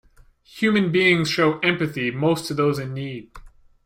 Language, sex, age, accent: English, male, 19-29, Canadian English